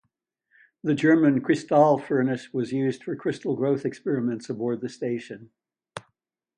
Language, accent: English, United States English